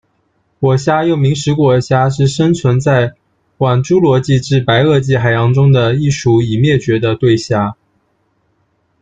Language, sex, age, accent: Chinese, male, 19-29, 出生地：福建省